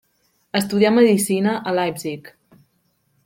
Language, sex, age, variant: Catalan, female, 19-29, Central